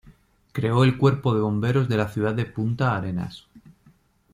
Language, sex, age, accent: Spanish, female, under 19, España: Norte peninsular (Asturias, Castilla y León, Cantabria, País Vasco, Navarra, Aragón, La Rioja, Guadalajara, Cuenca)